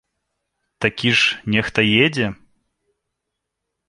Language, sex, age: Belarusian, male, 30-39